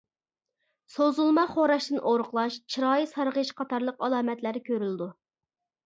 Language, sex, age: Uyghur, male, 19-29